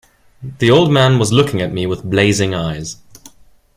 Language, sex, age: English, male, 19-29